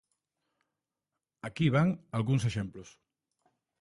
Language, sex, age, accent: Galician, male, 30-39, Oriental (común en zona oriental)